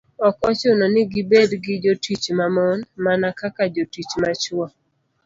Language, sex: Luo (Kenya and Tanzania), female